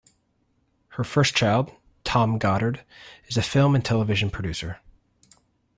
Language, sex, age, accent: English, male, 30-39, United States English